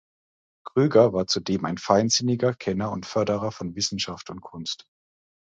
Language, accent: German, Deutschland Deutsch